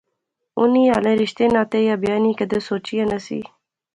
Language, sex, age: Pahari-Potwari, female, 19-29